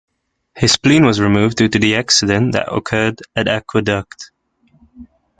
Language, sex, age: English, male, 19-29